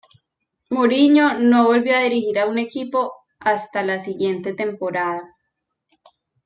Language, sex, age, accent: Spanish, female, 30-39, Andino-Pacífico: Colombia, Perú, Ecuador, oeste de Bolivia y Venezuela andina